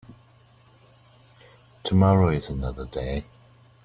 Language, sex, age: English, male, 40-49